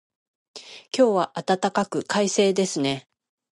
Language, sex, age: Japanese, female, 60-69